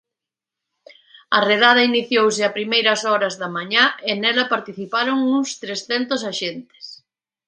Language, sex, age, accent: Galician, female, 40-49, Atlántico (seseo e gheada)